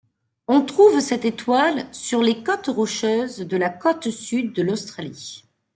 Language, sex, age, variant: French, female, 40-49, Français de métropole